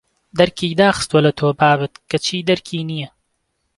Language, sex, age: Central Kurdish, male, 19-29